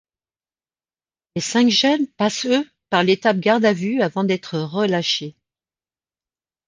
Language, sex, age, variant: French, female, 50-59, Français de métropole